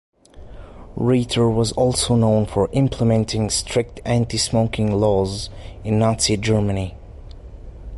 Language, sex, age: English, male, 19-29